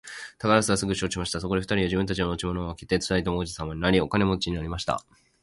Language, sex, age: Japanese, male, 19-29